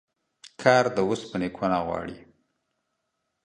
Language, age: Pashto, 50-59